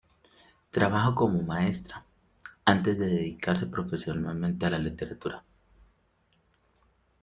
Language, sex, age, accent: Spanish, male, 30-39, Andino-Pacífico: Colombia, Perú, Ecuador, oeste de Bolivia y Venezuela andina